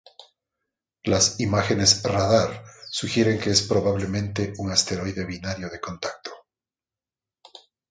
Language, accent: Spanish, Andino-Pacífico: Colombia, Perú, Ecuador, oeste de Bolivia y Venezuela andina